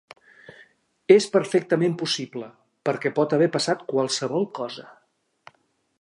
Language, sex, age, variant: Catalan, male, 60-69, Central